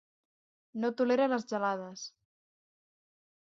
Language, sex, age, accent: Catalan, female, 19-29, central; nord-occidental